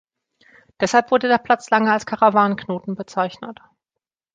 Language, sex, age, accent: German, female, 19-29, Deutschland Deutsch